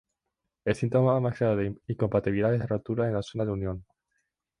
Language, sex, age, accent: Spanish, male, 19-29, España: Islas Canarias